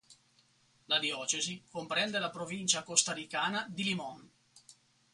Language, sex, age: Italian, male, 40-49